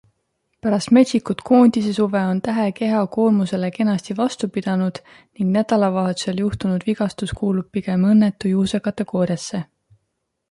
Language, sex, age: Estonian, female, 30-39